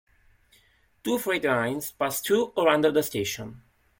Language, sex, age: English, male, 19-29